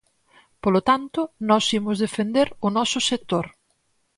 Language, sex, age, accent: Galician, female, 30-39, Atlántico (seseo e gheada)